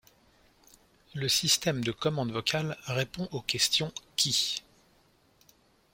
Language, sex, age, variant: French, male, 40-49, Français de métropole